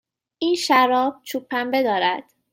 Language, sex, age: Persian, female, 30-39